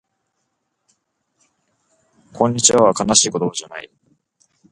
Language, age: Japanese, 19-29